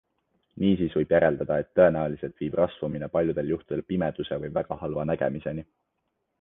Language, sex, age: Estonian, male, 19-29